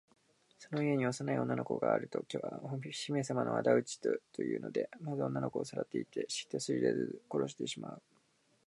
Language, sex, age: Japanese, male, 19-29